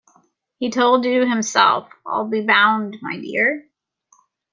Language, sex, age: English, female, 30-39